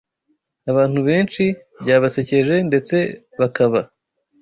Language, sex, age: Kinyarwanda, male, 19-29